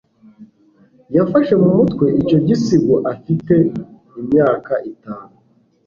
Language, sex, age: Kinyarwanda, male, 19-29